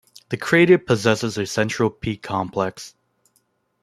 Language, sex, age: English, male, under 19